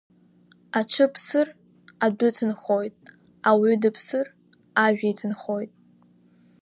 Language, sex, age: Abkhazian, female, under 19